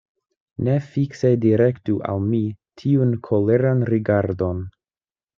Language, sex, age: Esperanto, male, 19-29